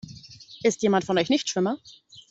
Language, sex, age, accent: German, female, 19-29, Deutschland Deutsch